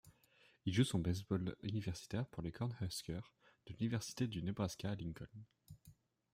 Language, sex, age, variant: French, male, 19-29, Français de métropole